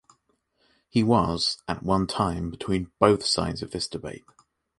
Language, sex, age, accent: English, male, under 19, England English